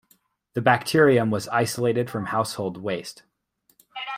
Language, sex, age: English, male, 19-29